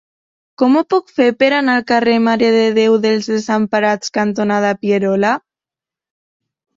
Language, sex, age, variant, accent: Catalan, female, 19-29, Septentrional, septentrional